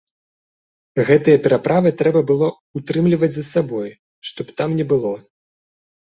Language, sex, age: Belarusian, male, 19-29